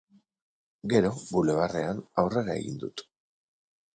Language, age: Basque, 40-49